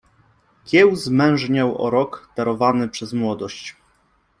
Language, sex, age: Polish, male, 30-39